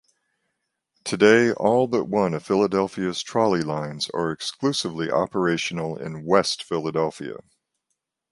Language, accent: English, United States English